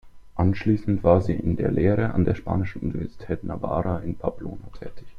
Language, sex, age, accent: German, male, under 19, Deutschland Deutsch